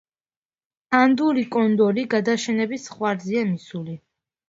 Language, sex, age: Georgian, female, under 19